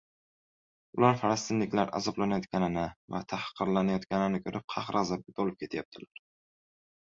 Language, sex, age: Uzbek, male, 19-29